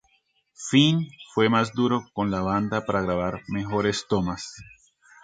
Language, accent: Spanish, Andino-Pacífico: Colombia, Perú, Ecuador, oeste de Bolivia y Venezuela andina